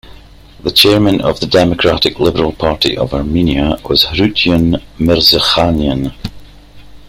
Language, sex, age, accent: English, male, 40-49, Scottish English